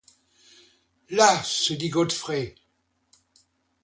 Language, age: French, 70-79